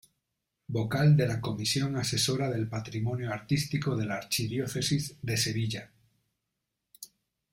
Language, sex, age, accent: Spanish, male, 40-49, España: Centro-Sur peninsular (Madrid, Toledo, Castilla-La Mancha)